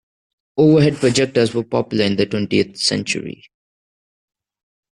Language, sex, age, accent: English, male, 19-29, India and South Asia (India, Pakistan, Sri Lanka)